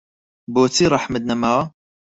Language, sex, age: Central Kurdish, male, 19-29